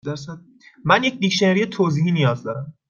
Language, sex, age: Persian, male, 19-29